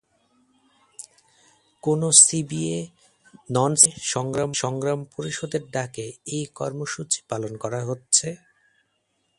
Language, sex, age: Bengali, male, 30-39